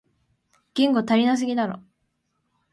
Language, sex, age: Japanese, female, 19-29